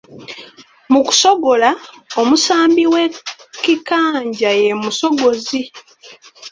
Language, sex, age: Ganda, female, 19-29